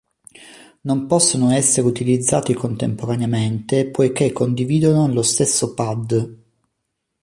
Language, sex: Italian, male